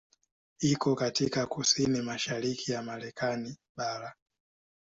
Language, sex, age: Swahili, male, 19-29